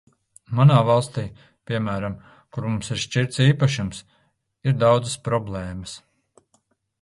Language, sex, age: Latvian, male, 40-49